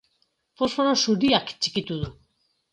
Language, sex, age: Basque, female, 50-59